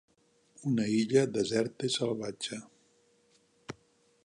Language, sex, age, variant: Catalan, male, 70-79, Central